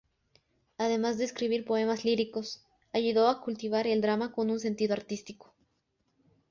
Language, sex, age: Spanish, female, under 19